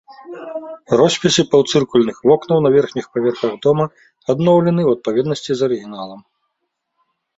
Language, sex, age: Belarusian, male, 30-39